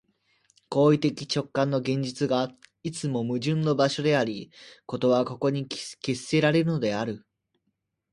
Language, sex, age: Japanese, male, under 19